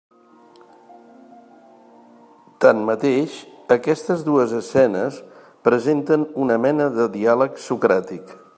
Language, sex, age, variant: Catalan, male, 60-69, Central